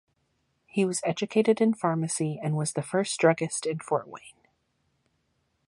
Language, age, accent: English, 19-29, United States English